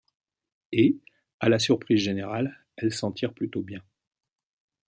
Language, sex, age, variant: French, male, 50-59, Français de métropole